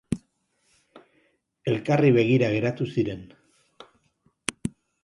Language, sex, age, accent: Basque, male, 50-59, Erdialdekoa edo Nafarra (Gipuzkoa, Nafarroa)